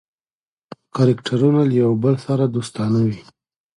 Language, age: Pashto, 30-39